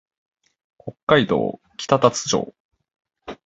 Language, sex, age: Japanese, male, 19-29